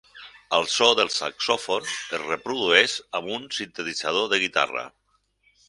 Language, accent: Catalan, Barcelona